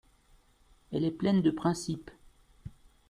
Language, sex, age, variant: French, male, 50-59, Français de métropole